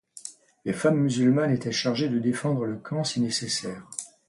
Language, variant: French, Français de métropole